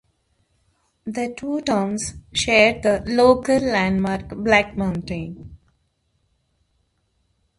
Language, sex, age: English, female, 30-39